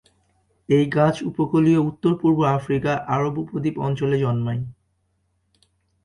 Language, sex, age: Bengali, male, 19-29